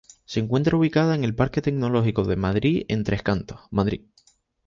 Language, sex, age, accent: Spanish, male, 19-29, España: Islas Canarias